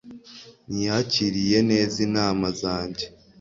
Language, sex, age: Kinyarwanda, male, under 19